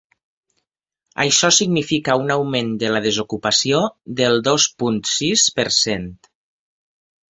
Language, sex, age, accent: Catalan, male, 19-29, valencià